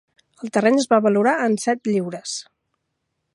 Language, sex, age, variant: Catalan, female, 50-59, Central